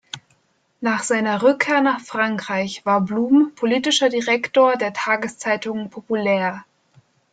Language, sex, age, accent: German, female, 19-29, Deutschland Deutsch